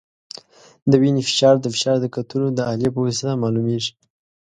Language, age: Pashto, 19-29